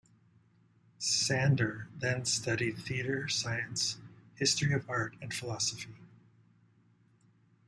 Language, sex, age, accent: English, male, 50-59, United States English